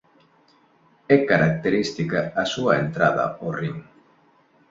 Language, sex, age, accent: Galician, male, 40-49, Neofalante